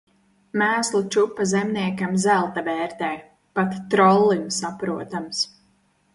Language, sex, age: Latvian, female, 19-29